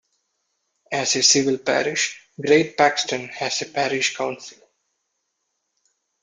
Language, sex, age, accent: English, male, 19-29, India and South Asia (India, Pakistan, Sri Lanka)